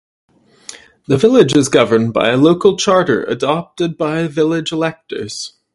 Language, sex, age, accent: English, male, 19-29, Canadian English